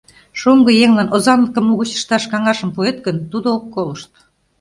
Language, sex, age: Mari, female, 50-59